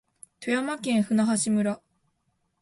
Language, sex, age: Japanese, female, 19-29